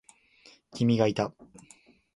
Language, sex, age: Japanese, male, 19-29